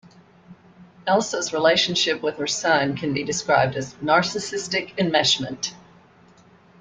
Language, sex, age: English, female, 60-69